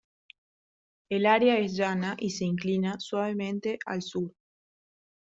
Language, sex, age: Spanish, female, 19-29